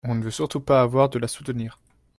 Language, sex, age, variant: French, male, 19-29, Français de métropole